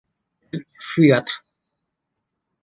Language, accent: Spanish, Andino-Pacífico: Colombia, Perú, Ecuador, oeste de Bolivia y Venezuela andina